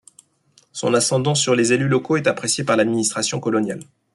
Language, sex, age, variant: French, male, 30-39, Français de métropole